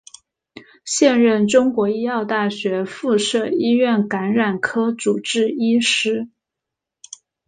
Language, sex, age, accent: Chinese, female, 19-29, 出生地：浙江省